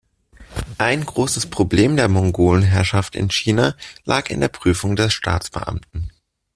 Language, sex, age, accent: German, male, 19-29, Deutschland Deutsch